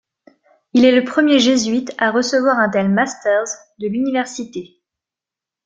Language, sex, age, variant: French, female, 19-29, Français de métropole